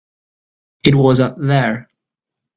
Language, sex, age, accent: English, male, 30-39, United States English